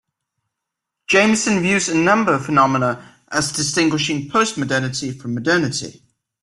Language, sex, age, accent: English, male, 19-29, England English